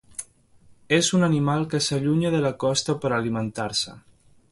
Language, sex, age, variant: Catalan, male, 19-29, Central